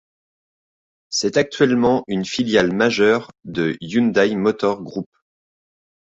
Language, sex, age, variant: French, male, 30-39, Français de métropole